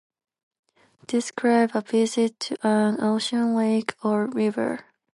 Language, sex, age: English, female, under 19